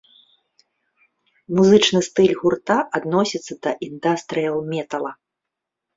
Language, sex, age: Belarusian, female, 30-39